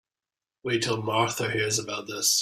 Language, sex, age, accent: English, male, 30-39, Scottish English